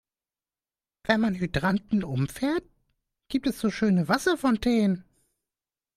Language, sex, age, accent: German, male, 19-29, Deutschland Deutsch